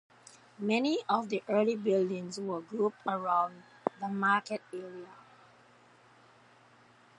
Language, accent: English, United States English